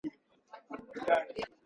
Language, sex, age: Swahili, male, 19-29